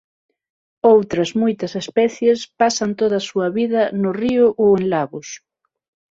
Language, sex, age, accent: Galician, female, 30-39, Normativo (estándar); Neofalante